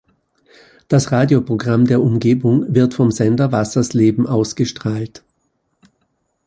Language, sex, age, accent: German, male, 50-59, Österreichisches Deutsch